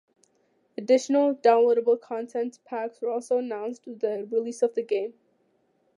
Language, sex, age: English, female, under 19